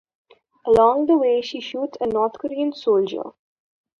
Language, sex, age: English, female, under 19